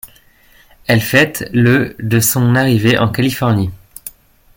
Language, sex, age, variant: French, male, 19-29, Français de métropole